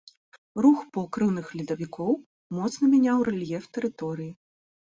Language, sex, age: Belarusian, female, 30-39